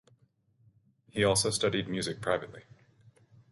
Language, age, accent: English, 30-39, Canadian English